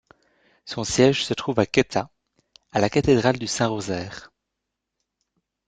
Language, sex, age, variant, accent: French, male, 19-29, Français d'Europe, Français de Belgique